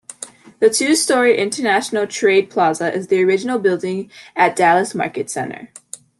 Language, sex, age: English, female, under 19